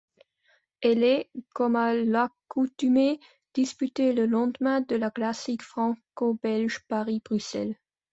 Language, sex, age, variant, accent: French, female, 19-29, Français d'Europe, Français de Suisse